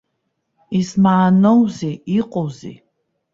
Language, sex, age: Abkhazian, female, 40-49